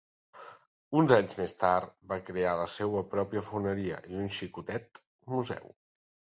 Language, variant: Catalan, Central